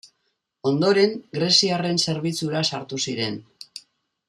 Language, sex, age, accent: Basque, female, 60-69, Mendebalekoa (Araba, Bizkaia, Gipuzkoako mendebaleko herri batzuk)